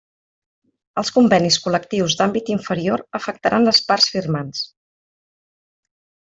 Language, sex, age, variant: Catalan, female, 30-39, Central